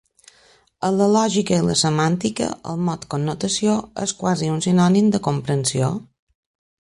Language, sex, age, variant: Catalan, female, 50-59, Balear